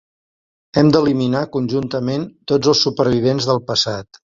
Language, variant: Catalan, Central